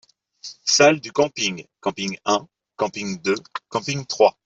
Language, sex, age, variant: French, male, 19-29, Français de métropole